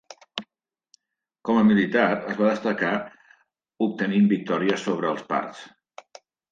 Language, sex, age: Catalan, male, 50-59